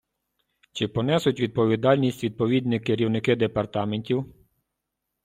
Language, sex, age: Ukrainian, male, 30-39